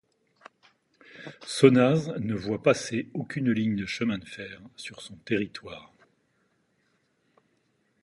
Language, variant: French, Français de métropole